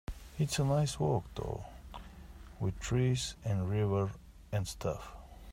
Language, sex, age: English, male, 30-39